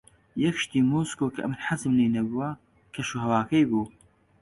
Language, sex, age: Central Kurdish, male, 19-29